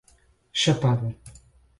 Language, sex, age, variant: Portuguese, male, 30-39, Portuguese (Portugal)